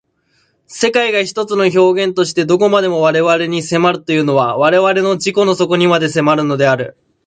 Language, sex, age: Japanese, male, 19-29